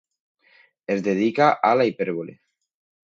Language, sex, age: Catalan, male, 30-39